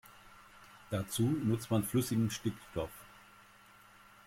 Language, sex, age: German, male, 60-69